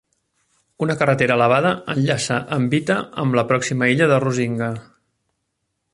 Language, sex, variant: Catalan, male, Central